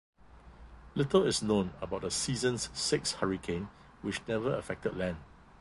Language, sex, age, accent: English, male, 50-59, Singaporean English